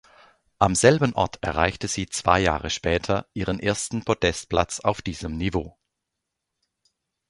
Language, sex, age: German, male, 40-49